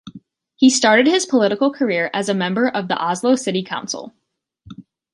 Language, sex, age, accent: English, female, under 19, United States English